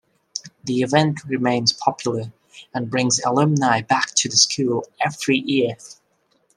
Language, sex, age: English, male, 19-29